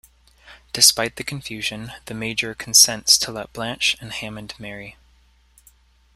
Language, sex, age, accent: English, male, 19-29, United States English